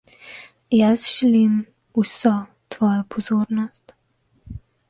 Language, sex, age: Slovenian, female, 19-29